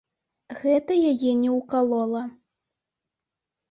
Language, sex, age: Belarusian, female, under 19